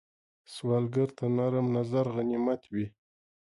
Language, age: Pashto, 40-49